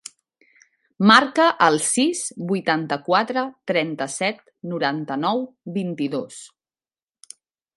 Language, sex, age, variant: Catalan, female, 30-39, Central